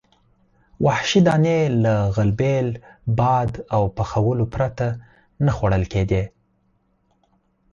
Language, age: Pashto, 30-39